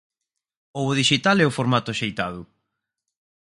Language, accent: Galician, Oriental (común en zona oriental); Normativo (estándar)